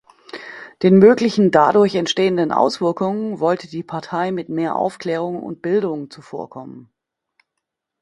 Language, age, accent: German, 40-49, Deutschland Deutsch